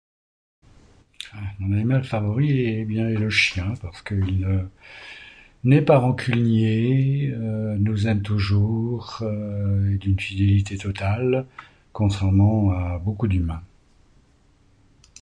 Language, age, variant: French, 70-79, Français de métropole